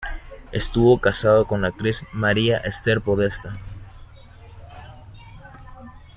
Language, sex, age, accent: Spanish, male, 19-29, México